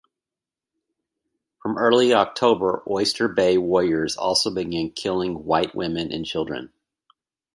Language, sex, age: English, male, 40-49